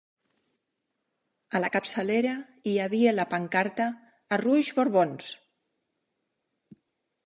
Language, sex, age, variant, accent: Catalan, female, 50-59, Nord-Occidental, Neutre